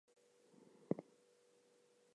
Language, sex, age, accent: English, female, 19-29, Southern African (South Africa, Zimbabwe, Namibia)